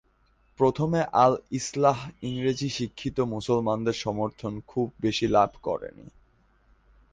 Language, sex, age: Bengali, male, under 19